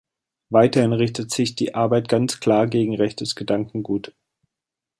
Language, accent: German, Deutschland Deutsch